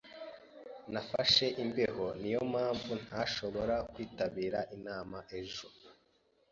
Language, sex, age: Kinyarwanda, male, 19-29